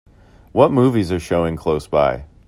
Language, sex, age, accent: English, male, 40-49, United States English